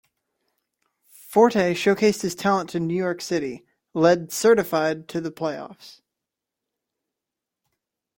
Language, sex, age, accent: English, male, 19-29, United States English